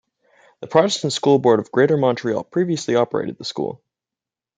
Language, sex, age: English, male, under 19